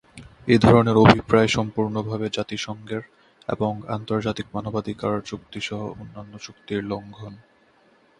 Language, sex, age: Bengali, male, 19-29